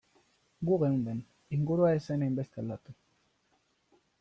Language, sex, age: Basque, male, 19-29